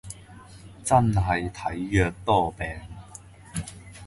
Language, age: Cantonese, 30-39